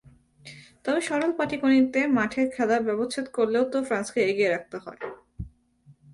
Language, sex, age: Bengali, female, 19-29